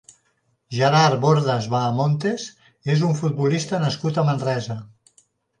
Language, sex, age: Catalan, male, 60-69